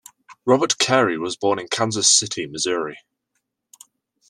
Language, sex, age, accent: English, male, under 19, England English